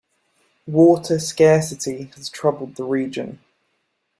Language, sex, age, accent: English, male, 19-29, England English